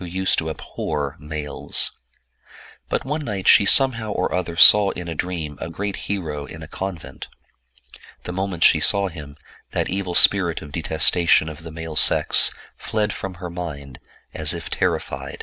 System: none